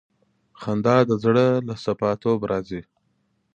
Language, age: Pashto, 30-39